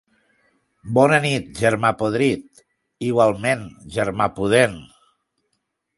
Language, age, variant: Catalan, 60-69, Tortosí